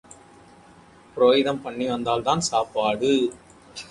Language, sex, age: Tamil, male, 30-39